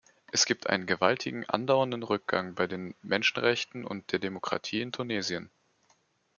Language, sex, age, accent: German, male, 19-29, Deutschland Deutsch